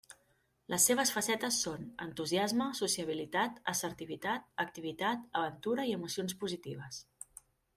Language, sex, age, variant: Catalan, female, 30-39, Central